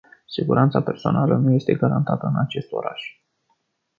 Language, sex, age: Romanian, male, 19-29